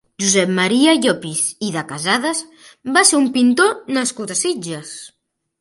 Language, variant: Catalan, Central